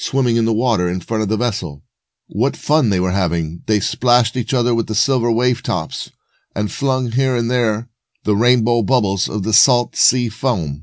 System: none